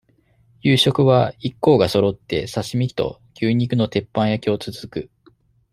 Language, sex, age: Japanese, male, 30-39